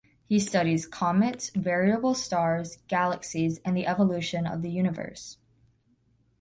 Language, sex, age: English, female, under 19